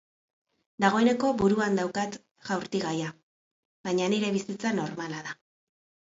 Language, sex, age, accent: Basque, female, 40-49, Erdialdekoa edo Nafarra (Gipuzkoa, Nafarroa)